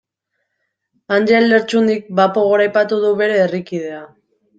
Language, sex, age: Basque, female, 19-29